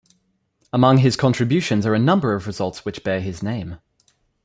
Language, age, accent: English, 19-29, Australian English